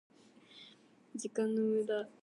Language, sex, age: Japanese, female, 19-29